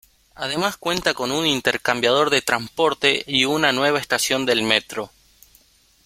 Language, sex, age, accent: Spanish, male, 19-29, Rioplatense: Argentina, Uruguay, este de Bolivia, Paraguay